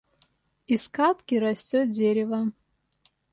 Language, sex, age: Russian, female, 30-39